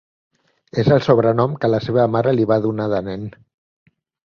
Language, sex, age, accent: Catalan, male, 40-49, Català central